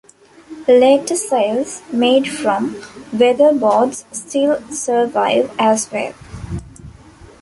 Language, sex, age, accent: English, female, 19-29, India and South Asia (India, Pakistan, Sri Lanka)